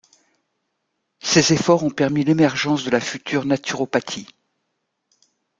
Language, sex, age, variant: French, female, 50-59, Français de métropole